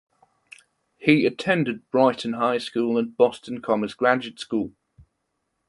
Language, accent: English, England English